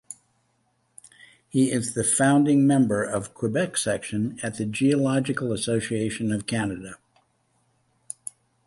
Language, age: English, 70-79